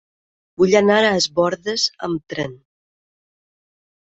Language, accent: Catalan, valencià